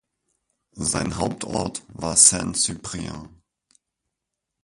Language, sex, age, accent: German, male, 19-29, Deutschland Deutsch